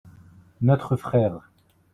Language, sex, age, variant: French, male, 19-29, Français de métropole